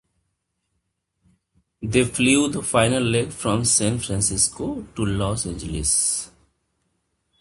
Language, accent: English, India and South Asia (India, Pakistan, Sri Lanka)